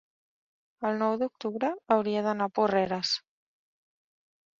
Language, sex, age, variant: Catalan, female, 30-39, Central